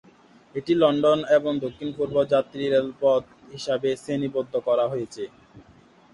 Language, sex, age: Bengali, male, 19-29